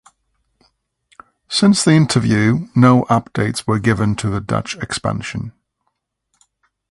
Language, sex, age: English, male, 50-59